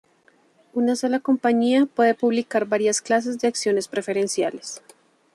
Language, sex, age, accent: Spanish, female, 30-39, Caribe: Cuba, Venezuela, Puerto Rico, República Dominicana, Panamá, Colombia caribeña, México caribeño, Costa del golfo de México